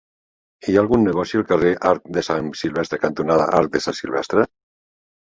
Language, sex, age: Catalan, male, 60-69